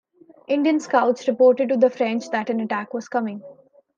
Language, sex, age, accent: English, female, 19-29, India and South Asia (India, Pakistan, Sri Lanka)